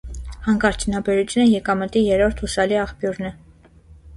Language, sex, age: Armenian, female, 19-29